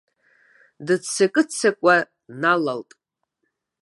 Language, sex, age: Abkhazian, female, 50-59